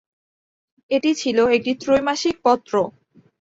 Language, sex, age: Bengali, female, 19-29